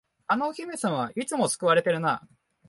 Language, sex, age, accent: Japanese, male, 19-29, 標準語